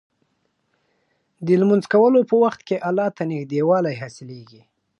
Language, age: Pashto, 30-39